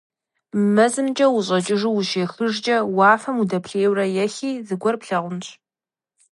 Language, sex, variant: Kabardian, female, Адыгэбзэ (Къэбэрдей, Кирил, Урысей)